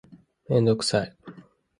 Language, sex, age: Japanese, male, 19-29